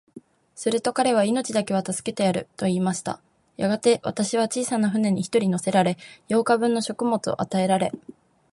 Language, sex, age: Japanese, female, 19-29